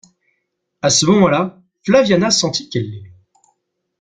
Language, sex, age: French, male, 19-29